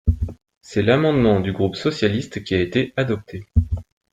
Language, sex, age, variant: French, male, 30-39, Français de métropole